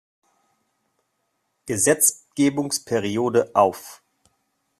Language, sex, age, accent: German, male, 30-39, Deutschland Deutsch